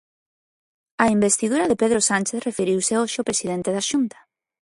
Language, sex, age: Galician, female, 30-39